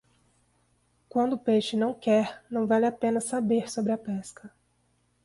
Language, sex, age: Portuguese, female, 30-39